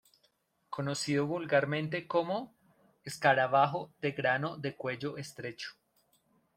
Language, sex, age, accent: Spanish, male, 30-39, Andino-Pacífico: Colombia, Perú, Ecuador, oeste de Bolivia y Venezuela andina